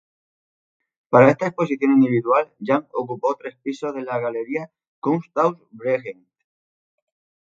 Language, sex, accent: Spanish, male, España: Sur peninsular (Andalucia, Extremadura, Murcia)